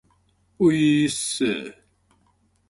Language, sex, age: Japanese, male, 19-29